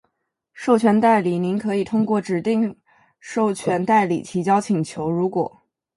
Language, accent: Chinese, 出生地：江苏省